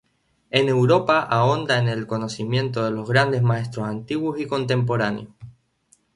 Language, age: Spanish, 19-29